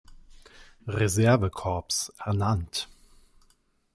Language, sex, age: German, male, 30-39